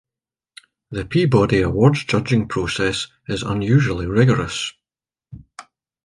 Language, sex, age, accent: English, male, 50-59, Scottish English